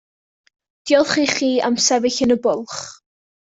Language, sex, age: Welsh, female, under 19